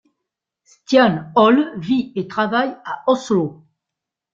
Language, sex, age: French, female, 60-69